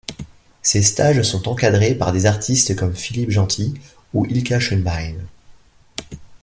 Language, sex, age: French, male, 40-49